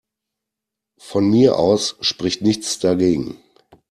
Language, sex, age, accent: German, male, 40-49, Deutschland Deutsch